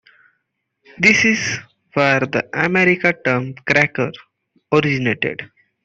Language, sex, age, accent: English, male, 19-29, India and South Asia (India, Pakistan, Sri Lanka)